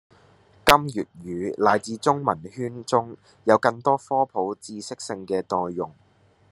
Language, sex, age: Cantonese, male, under 19